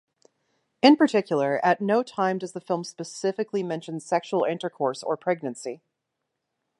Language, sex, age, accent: English, female, 30-39, United States English